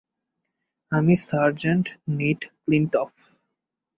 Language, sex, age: Bengali, male, 19-29